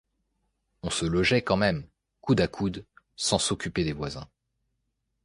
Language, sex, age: French, male, 19-29